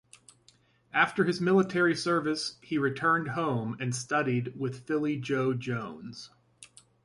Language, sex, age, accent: English, male, 30-39, United States English